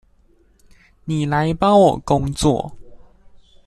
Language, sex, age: Chinese, male, under 19